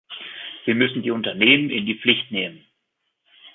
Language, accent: German, Deutschland Deutsch